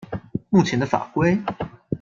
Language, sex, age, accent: Chinese, male, 19-29, 出生地：高雄市